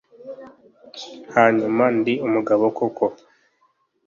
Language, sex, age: Kinyarwanda, male, 19-29